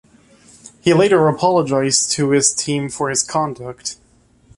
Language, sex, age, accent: English, male, 19-29, United States English